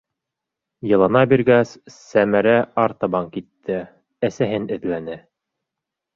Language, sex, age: Bashkir, male, 30-39